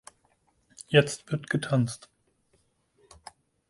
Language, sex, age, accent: German, male, 30-39, Deutschland Deutsch